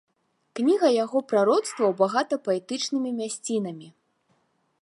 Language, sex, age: Belarusian, female, 30-39